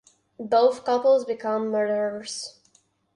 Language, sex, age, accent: English, female, under 19, England English